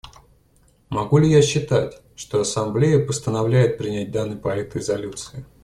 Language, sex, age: Russian, male, 30-39